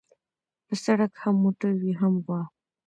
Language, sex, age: Pashto, female, 19-29